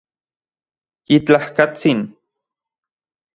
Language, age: Central Puebla Nahuatl, 30-39